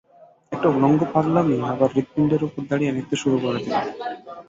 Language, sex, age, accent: Bengali, male, 19-29, শুদ্ধ